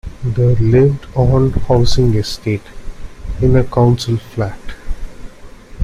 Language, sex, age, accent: English, male, 30-39, India and South Asia (India, Pakistan, Sri Lanka)